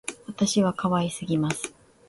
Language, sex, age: Japanese, female, 40-49